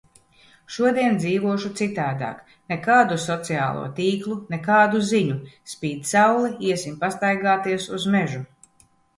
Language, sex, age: Latvian, female, 50-59